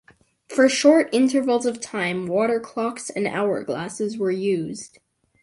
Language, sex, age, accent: English, male, under 19, Canadian English